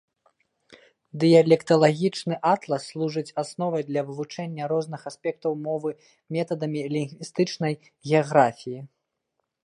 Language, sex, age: Belarusian, male, 30-39